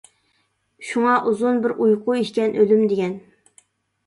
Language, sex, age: Uyghur, female, 30-39